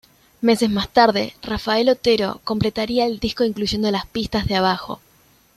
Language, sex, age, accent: Spanish, female, 19-29, Rioplatense: Argentina, Uruguay, este de Bolivia, Paraguay